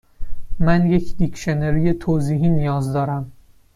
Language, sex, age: Persian, male, 19-29